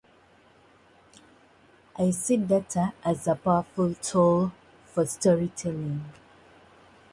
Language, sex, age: English, female, 19-29